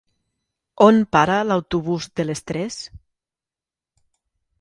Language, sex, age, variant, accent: Catalan, female, 40-49, Nord-Occidental, Lleidatà